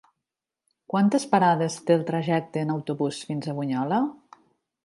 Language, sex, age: Catalan, female, 40-49